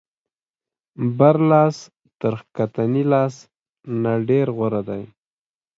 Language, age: Pashto, 19-29